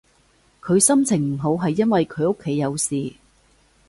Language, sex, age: Cantonese, female, 40-49